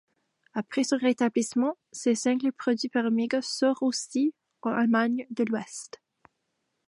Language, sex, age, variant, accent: French, female, 19-29, Français d'Amérique du Nord, Français du Canada